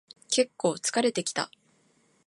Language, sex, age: Japanese, female, 19-29